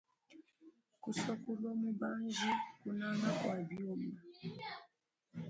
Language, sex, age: Luba-Lulua, female, 30-39